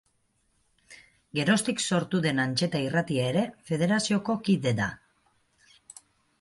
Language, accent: Basque, Mendebalekoa (Araba, Bizkaia, Gipuzkoako mendebaleko herri batzuk)